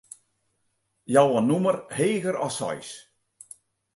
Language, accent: Western Frisian, Klaaifrysk